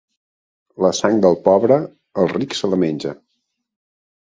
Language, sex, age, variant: Catalan, male, 30-39, Central